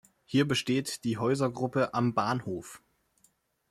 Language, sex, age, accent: German, male, 19-29, Deutschland Deutsch